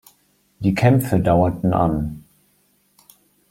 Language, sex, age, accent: German, male, 30-39, Deutschland Deutsch